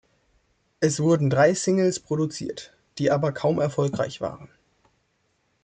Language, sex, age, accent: German, male, 19-29, Deutschland Deutsch